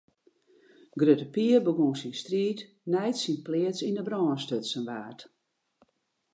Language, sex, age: Western Frisian, female, 60-69